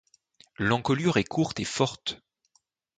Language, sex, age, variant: French, male, 19-29, Français de métropole